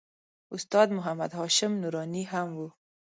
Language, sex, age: Pashto, female, 19-29